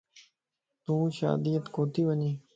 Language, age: Lasi, 19-29